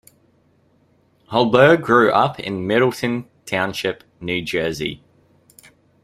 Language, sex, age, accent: English, male, 19-29, Australian English